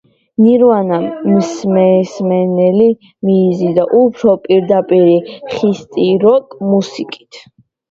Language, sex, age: Georgian, female, under 19